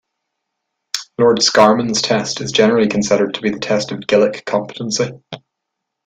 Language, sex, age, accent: English, male, 19-29, Irish English